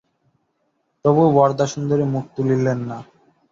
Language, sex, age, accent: Bengali, male, under 19, শুদ্ধ